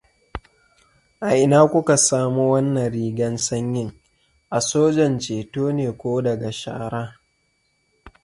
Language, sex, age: Hausa, male, 19-29